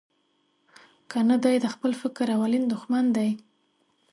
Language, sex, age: Pashto, female, 19-29